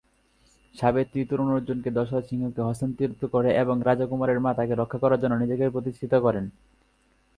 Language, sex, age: Bengali, male, under 19